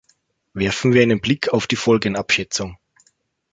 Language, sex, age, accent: German, male, 30-39, Österreichisches Deutsch